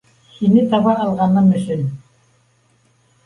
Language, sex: Bashkir, female